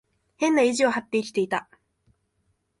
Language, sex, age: Japanese, female, 19-29